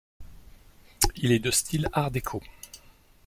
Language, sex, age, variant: French, male, 50-59, Français de métropole